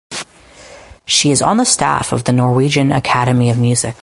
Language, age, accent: English, 19-29, Canadian English